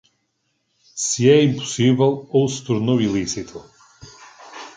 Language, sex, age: Portuguese, male, 40-49